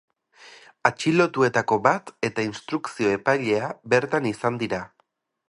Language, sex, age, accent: Basque, male, 30-39, Erdialdekoa edo Nafarra (Gipuzkoa, Nafarroa)